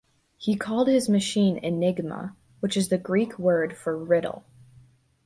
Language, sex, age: English, female, under 19